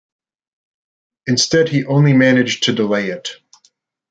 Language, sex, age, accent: English, male, 19-29, United States English